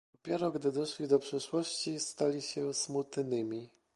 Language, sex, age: Polish, male, 30-39